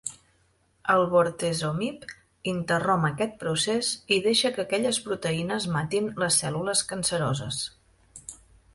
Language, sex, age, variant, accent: Catalan, female, 30-39, Central, nord-oriental; Empordanès